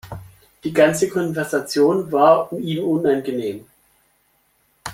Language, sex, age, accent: German, male, 19-29, Deutschland Deutsch